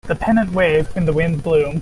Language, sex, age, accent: English, male, 19-29, United States English